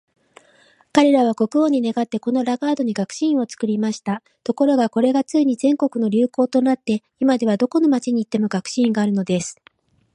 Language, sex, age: Japanese, female, 40-49